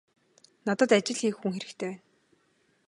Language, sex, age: Mongolian, female, 19-29